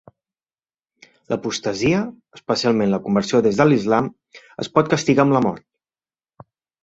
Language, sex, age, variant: Catalan, male, 30-39, Central